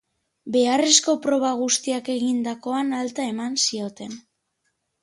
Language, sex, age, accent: Basque, male, 40-49, Mendebalekoa (Araba, Bizkaia, Gipuzkoako mendebaleko herri batzuk)